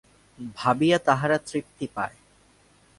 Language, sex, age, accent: Bengali, male, 19-29, শুদ্ধ